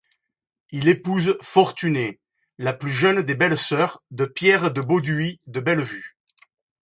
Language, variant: French, Français de métropole